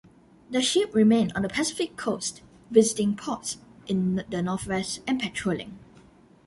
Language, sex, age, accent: English, male, under 19, Singaporean English